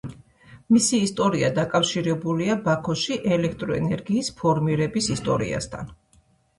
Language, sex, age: Georgian, female, 50-59